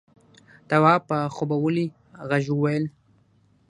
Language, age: Pashto, under 19